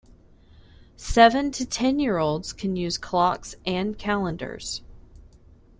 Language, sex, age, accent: English, female, 30-39, United States English